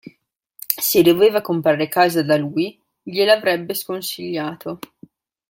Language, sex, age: Italian, female, 19-29